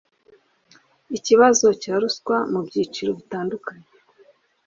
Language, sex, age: Kinyarwanda, female, 30-39